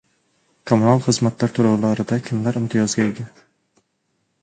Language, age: Uzbek, 19-29